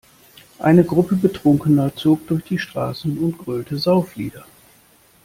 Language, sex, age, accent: German, male, 30-39, Deutschland Deutsch